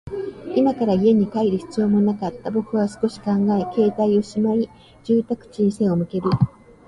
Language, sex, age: Japanese, female, 60-69